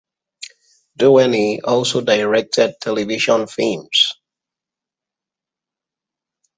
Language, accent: English, United States English; England English